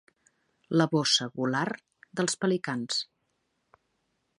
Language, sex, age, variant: Catalan, female, 40-49, Central